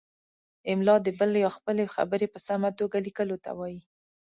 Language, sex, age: Pashto, female, 19-29